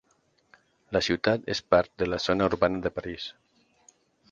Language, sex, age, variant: Catalan, male, 40-49, Central